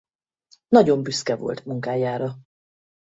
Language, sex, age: Hungarian, female, 50-59